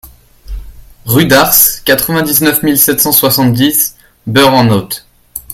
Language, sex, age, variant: French, male, under 19, Français de métropole